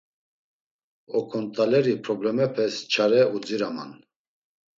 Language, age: Laz, 50-59